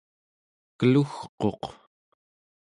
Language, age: Central Yupik, 30-39